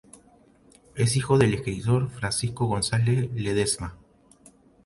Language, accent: Spanish, América central